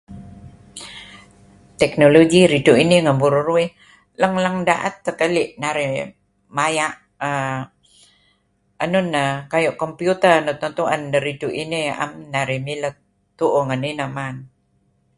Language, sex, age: Kelabit, female, 70-79